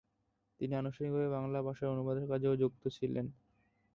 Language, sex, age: Bengali, male, under 19